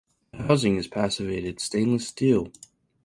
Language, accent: English, United States English